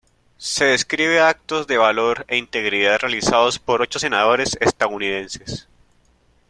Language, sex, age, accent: Spanish, male, 19-29, Andino-Pacífico: Colombia, Perú, Ecuador, oeste de Bolivia y Venezuela andina